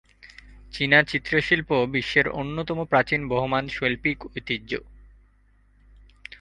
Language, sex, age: Bengali, male, 19-29